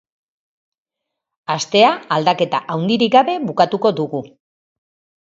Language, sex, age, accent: Basque, female, 50-59, Mendebalekoa (Araba, Bizkaia, Gipuzkoako mendebaleko herri batzuk)